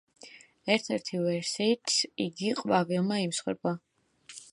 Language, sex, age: Georgian, female, 19-29